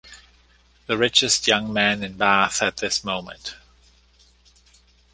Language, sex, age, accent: English, male, 50-59, Canadian English